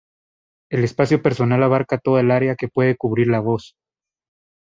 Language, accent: Spanish, América central